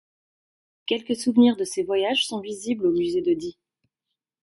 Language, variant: French, Français de métropole